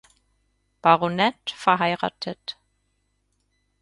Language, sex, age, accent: German, female, 30-39, Österreichisches Deutsch